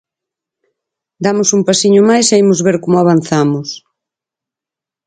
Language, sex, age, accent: Galician, female, 40-49, Central (gheada)